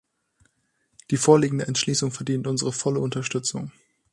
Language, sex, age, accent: German, female, 19-29, Deutschland Deutsch